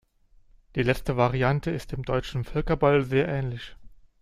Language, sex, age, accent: German, male, 30-39, Deutschland Deutsch